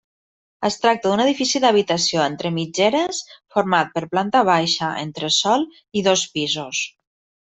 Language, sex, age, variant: Catalan, female, 30-39, Septentrional